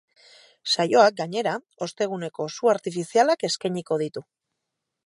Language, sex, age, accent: Basque, female, 30-39, Erdialdekoa edo Nafarra (Gipuzkoa, Nafarroa)